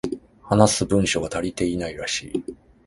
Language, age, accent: Japanese, 30-39, 関西